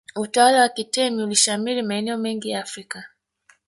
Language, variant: Swahili, Kiswahili cha Bara ya Tanzania